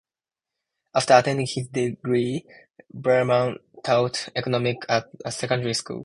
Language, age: English, 19-29